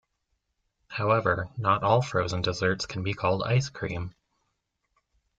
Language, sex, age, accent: English, male, 19-29, United States English